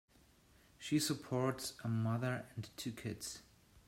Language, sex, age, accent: English, male, 40-49, England English